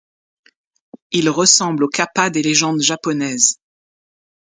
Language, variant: French, Français de métropole